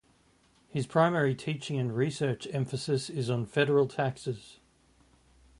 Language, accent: English, Australian English